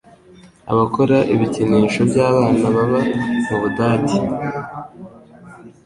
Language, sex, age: Kinyarwanda, male, 30-39